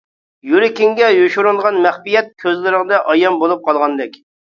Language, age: Uyghur, 40-49